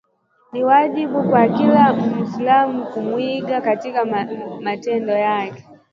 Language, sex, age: Swahili, female, 19-29